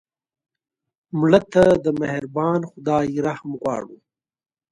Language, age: Pashto, 19-29